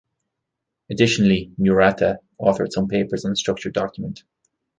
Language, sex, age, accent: English, male, 30-39, Irish English